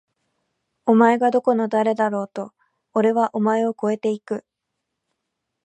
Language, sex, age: Japanese, female, 19-29